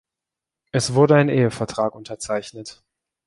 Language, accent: German, Deutschland Deutsch